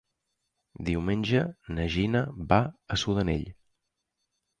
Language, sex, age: Catalan, male, 30-39